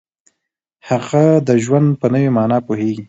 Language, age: Pashto, 19-29